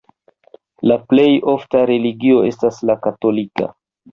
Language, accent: Esperanto, Internacia